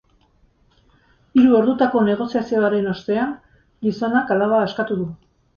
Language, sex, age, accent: Basque, female, 50-59, Erdialdekoa edo Nafarra (Gipuzkoa, Nafarroa)